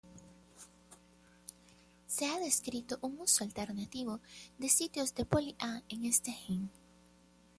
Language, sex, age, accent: Spanish, female, 19-29, América central